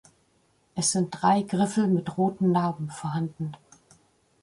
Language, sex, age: German, female, 50-59